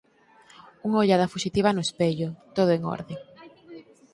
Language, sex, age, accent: Galician, female, under 19, Normativo (estándar)